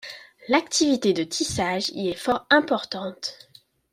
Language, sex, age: French, female, 30-39